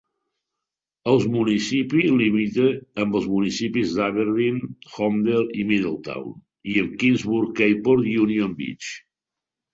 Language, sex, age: Catalan, male, 60-69